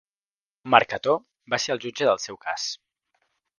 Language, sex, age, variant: Catalan, male, under 19, Central